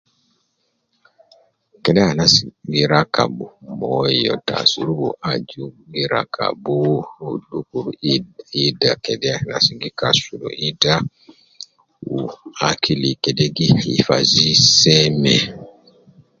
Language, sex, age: Nubi, male, 50-59